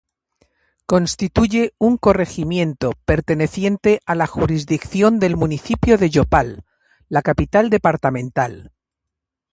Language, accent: Spanish, España: Centro-Sur peninsular (Madrid, Toledo, Castilla-La Mancha)